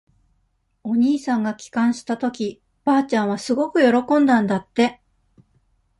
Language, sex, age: Japanese, female, 40-49